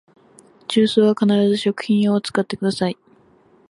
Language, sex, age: Japanese, female, under 19